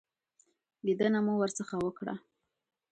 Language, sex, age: Pashto, female, 19-29